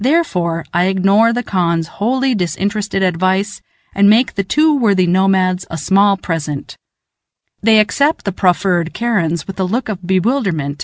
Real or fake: real